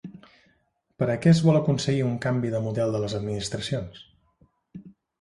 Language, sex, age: Catalan, male, 40-49